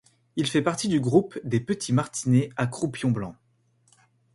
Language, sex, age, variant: French, male, 19-29, Français de métropole